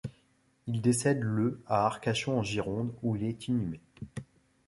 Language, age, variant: French, 40-49, Français de métropole